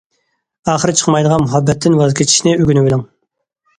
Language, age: Uyghur, 30-39